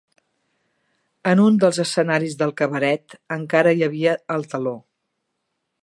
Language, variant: Catalan, Central